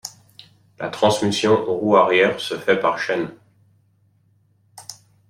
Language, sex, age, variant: French, male, 30-39, Français de métropole